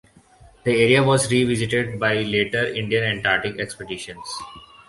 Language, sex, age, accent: English, male, 19-29, India and South Asia (India, Pakistan, Sri Lanka)